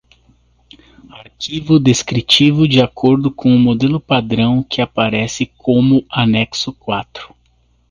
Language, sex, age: Portuguese, male, 30-39